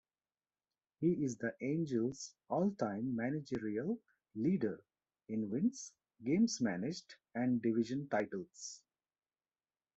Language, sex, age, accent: English, male, 40-49, India and South Asia (India, Pakistan, Sri Lanka)